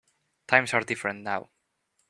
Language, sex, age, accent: English, male, 19-29, United States English